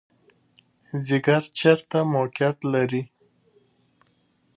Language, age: Pashto, 30-39